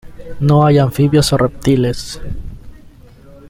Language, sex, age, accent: Spanish, male, 19-29, Andino-Pacífico: Colombia, Perú, Ecuador, oeste de Bolivia y Venezuela andina